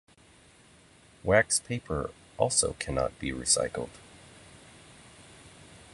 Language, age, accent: English, 30-39, United States English